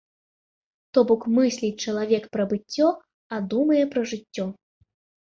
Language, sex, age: Belarusian, female, 19-29